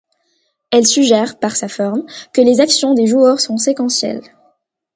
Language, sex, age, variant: French, female, under 19, Français du nord de l'Afrique